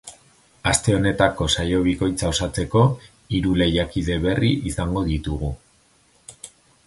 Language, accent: Basque, Erdialdekoa edo Nafarra (Gipuzkoa, Nafarroa)